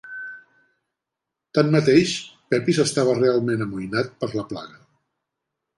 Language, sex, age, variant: Catalan, male, 60-69, Central